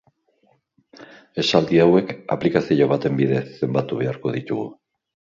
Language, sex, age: Basque, male, 60-69